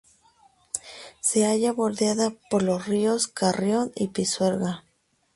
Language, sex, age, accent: Spanish, female, 30-39, México